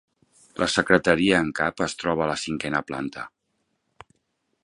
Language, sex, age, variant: Catalan, male, 40-49, Central